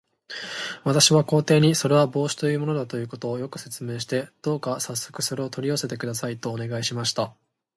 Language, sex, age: Japanese, male, 19-29